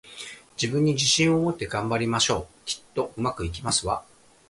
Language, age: Japanese, 40-49